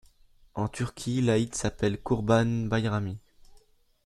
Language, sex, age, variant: French, male, under 19, Français de métropole